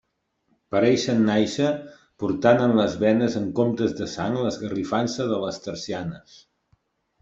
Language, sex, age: Catalan, male, 50-59